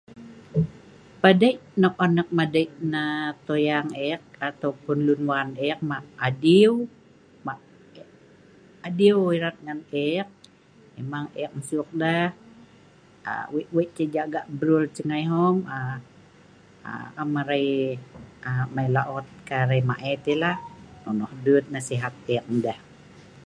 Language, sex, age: Sa'ban, female, 50-59